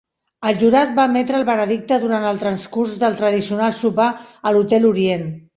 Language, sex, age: Catalan, female, 60-69